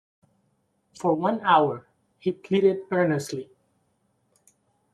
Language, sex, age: English, male, 40-49